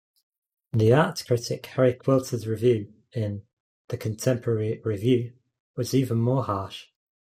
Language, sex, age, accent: English, male, 19-29, England English